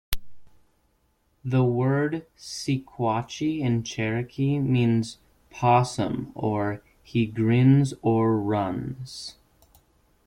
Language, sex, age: English, male, under 19